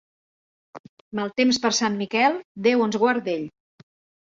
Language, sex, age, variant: Catalan, female, 50-59, Central